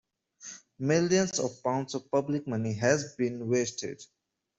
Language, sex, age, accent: English, male, 19-29, India and South Asia (India, Pakistan, Sri Lanka)